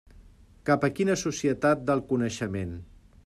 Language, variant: Catalan, Central